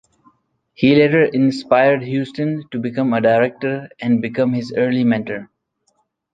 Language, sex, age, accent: English, male, 19-29, India and South Asia (India, Pakistan, Sri Lanka)